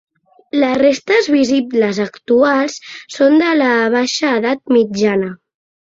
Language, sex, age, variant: Catalan, male, 40-49, Central